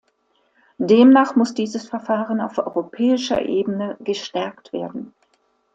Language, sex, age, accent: German, female, 60-69, Deutschland Deutsch